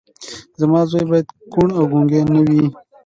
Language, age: Pashto, 19-29